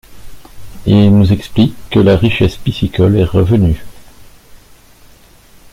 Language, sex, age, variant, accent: French, male, 50-59, Français d'Europe, Français de Belgique